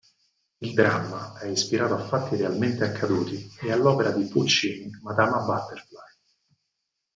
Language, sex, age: Italian, male, 30-39